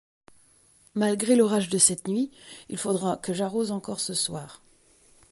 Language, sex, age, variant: French, female, 30-39, Français de métropole